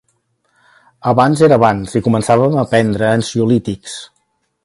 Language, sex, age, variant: Catalan, male, 60-69, Central